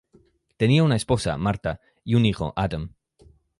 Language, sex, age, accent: Spanish, male, 19-29, España: Centro-Sur peninsular (Madrid, Toledo, Castilla-La Mancha)